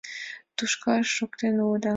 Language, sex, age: Mari, female, under 19